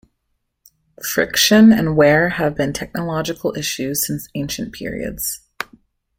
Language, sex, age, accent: English, female, 19-29, United States English